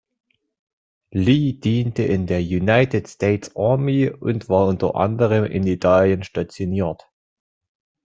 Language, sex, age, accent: German, male, 19-29, Schweizerdeutsch